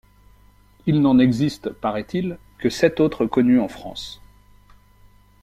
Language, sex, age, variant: French, male, 40-49, Français de métropole